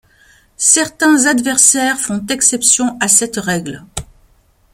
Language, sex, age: French, female, 50-59